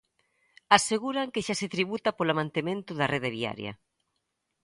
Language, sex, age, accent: Galician, female, 40-49, Atlántico (seseo e gheada)